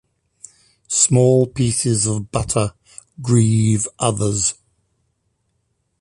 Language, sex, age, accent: English, male, 60-69, England English